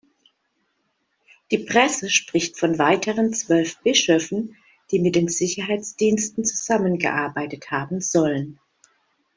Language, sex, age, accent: German, female, 40-49, Deutschland Deutsch